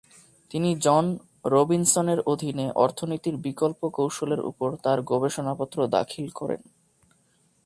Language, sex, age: Bengali, male, 19-29